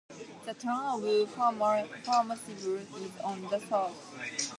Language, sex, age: English, female, 19-29